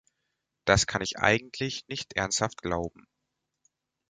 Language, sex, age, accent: German, male, 19-29, Deutschland Deutsch